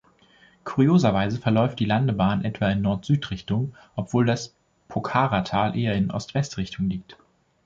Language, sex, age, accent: German, male, 19-29, Deutschland Deutsch